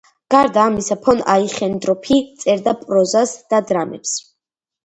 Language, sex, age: Georgian, female, under 19